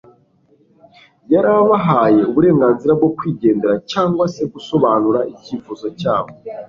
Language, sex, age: Kinyarwanda, male, 19-29